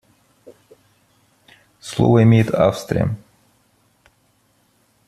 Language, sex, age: Russian, male, 30-39